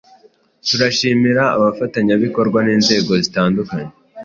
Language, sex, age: Kinyarwanda, male, 19-29